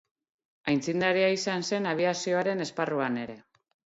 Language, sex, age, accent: Basque, female, 40-49, Mendebalekoa (Araba, Bizkaia, Gipuzkoako mendebaleko herri batzuk)